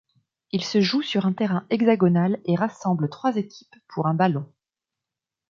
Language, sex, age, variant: French, female, 40-49, Français de métropole